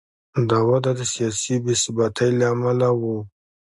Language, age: Pashto, 30-39